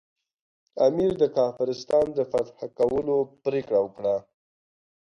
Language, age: Pashto, 19-29